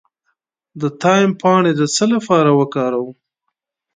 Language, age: Pashto, 30-39